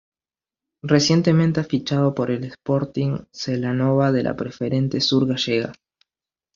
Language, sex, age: Spanish, male, under 19